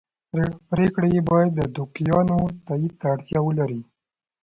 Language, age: Pashto, 19-29